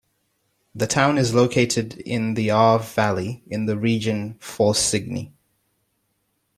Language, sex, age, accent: English, male, 19-29, England English